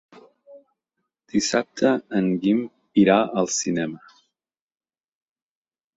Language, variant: Catalan, Central